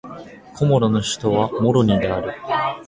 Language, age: Japanese, 19-29